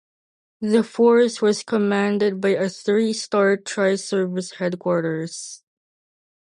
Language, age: English, under 19